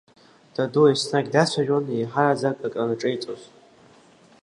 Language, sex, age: Abkhazian, female, 30-39